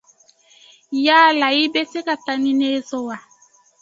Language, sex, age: Dyula, female, 19-29